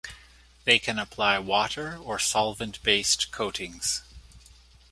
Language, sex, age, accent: English, male, 50-59, Canadian English